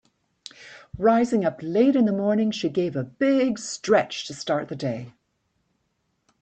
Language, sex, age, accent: English, female, 60-69, Canadian English